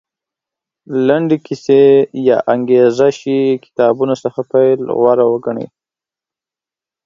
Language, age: Pashto, 30-39